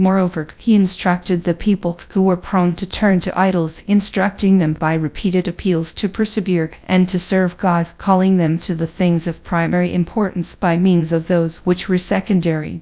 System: TTS, GradTTS